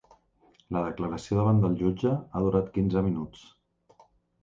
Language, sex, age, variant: Catalan, male, 50-59, Central